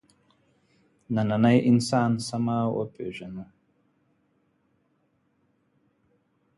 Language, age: Pashto, 30-39